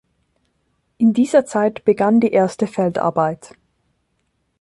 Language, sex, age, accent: German, female, 19-29, Schweizerdeutsch